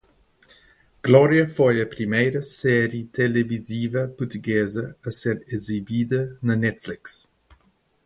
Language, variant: Portuguese, Portuguese (Portugal)